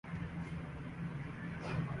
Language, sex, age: Urdu, male, 19-29